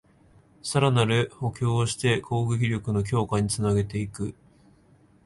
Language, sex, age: Japanese, male, 19-29